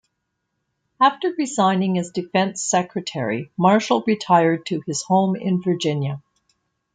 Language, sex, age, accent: English, female, 60-69, Canadian English